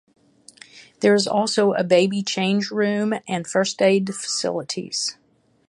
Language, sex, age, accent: English, female, 60-69, United States English